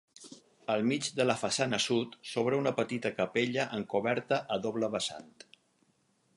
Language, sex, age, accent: Catalan, male, 50-59, mallorquí